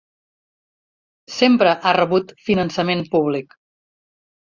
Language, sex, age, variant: Catalan, female, 40-49, Central